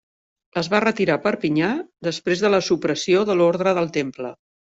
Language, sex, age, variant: Catalan, female, 50-59, Central